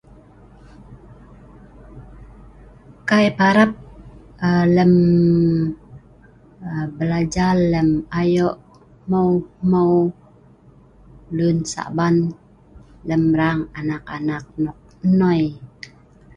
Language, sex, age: Sa'ban, female, 50-59